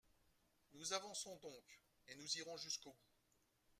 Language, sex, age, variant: French, male, 50-59, Français de métropole